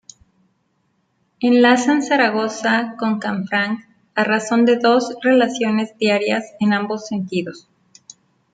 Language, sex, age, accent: Spanish, female, 40-49, México